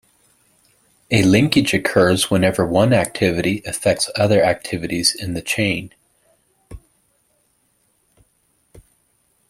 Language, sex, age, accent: English, male, 40-49, United States English